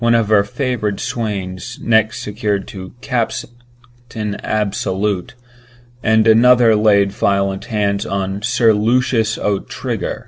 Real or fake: real